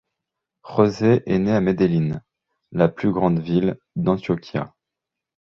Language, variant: French, Français de métropole